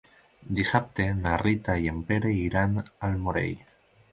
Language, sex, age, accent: Catalan, male, 19-29, valencià